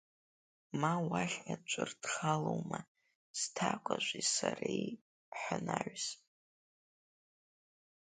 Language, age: Abkhazian, under 19